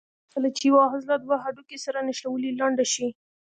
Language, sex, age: Pashto, female, 19-29